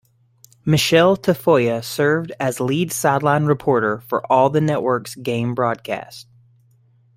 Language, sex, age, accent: English, male, 30-39, United States English